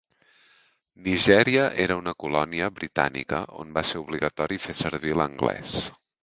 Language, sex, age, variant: Catalan, male, 30-39, Central